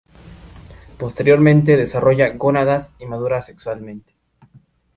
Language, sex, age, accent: Spanish, male, 19-29, México